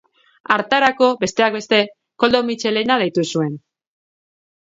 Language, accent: Basque, Mendebalekoa (Araba, Bizkaia, Gipuzkoako mendebaleko herri batzuk)